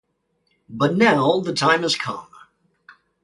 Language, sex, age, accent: English, male, 30-39, United States English